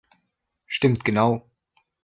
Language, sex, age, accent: German, male, 19-29, Deutschland Deutsch